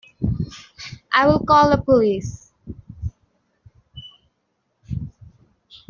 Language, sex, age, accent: English, female, under 19, India and South Asia (India, Pakistan, Sri Lanka)